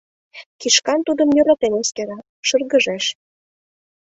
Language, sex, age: Mari, female, 19-29